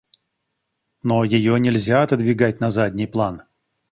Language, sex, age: Russian, male, 40-49